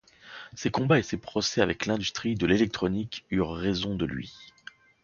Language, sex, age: French, male, 40-49